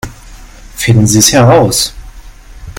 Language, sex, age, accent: German, male, 19-29, Deutschland Deutsch